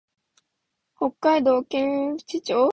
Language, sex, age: Japanese, female, 19-29